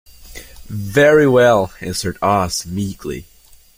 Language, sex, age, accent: English, male, under 19, United States English